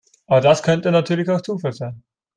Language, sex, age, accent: German, male, 19-29, Österreichisches Deutsch